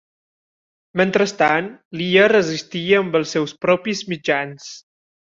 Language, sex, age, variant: Catalan, male, 19-29, Septentrional